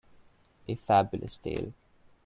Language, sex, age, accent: English, male, 19-29, India and South Asia (India, Pakistan, Sri Lanka)